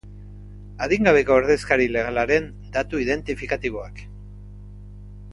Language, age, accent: Basque, 60-69, Erdialdekoa edo Nafarra (Gipuzkoa, Nafarroa)